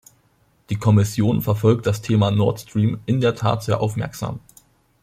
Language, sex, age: German, male, under 19